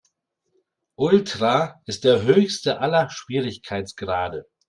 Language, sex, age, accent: German, male, 40-49, Deutschland Deutsch